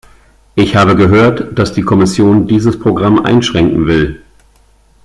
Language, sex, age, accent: German, male, 50-59, Deutschland Deutsch